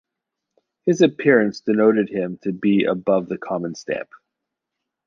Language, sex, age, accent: English, male, 40-49, Canadian English